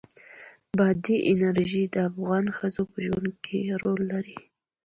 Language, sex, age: Pashto, female, 19-29